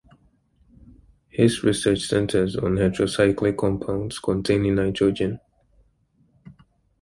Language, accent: English, Southern African (South Africa, Zimbabwe, Namibia)